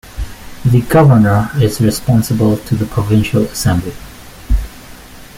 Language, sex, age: English, male, 19-29